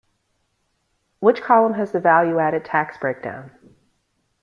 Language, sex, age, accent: English, female, 40-49, United States English